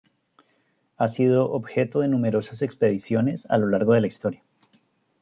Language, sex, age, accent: Spanish, male, 30-39, Andino-Pacífico: Colombia, Perú, Ecuador, oeste de Bolivia y Venezuela andina